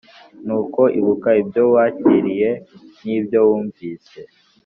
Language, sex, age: Kinyarwanda, male, under 19